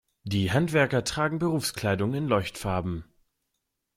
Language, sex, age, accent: German, male, 19-29, Deutschland Deutsch